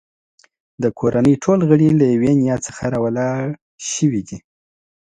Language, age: Pashto, 30-39